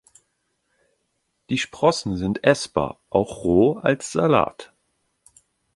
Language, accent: German, Deutschland Deutsch